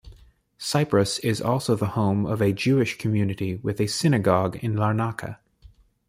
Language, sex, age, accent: English, male, 19-29, United States English